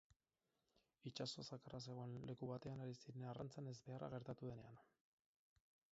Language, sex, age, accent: Basque, male, 40-49, Erdialdekoa edo Nafarra (Gipuzkoa, Nafarroa)